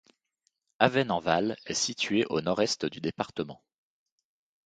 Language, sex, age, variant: French, male, 30-39, Français de métropole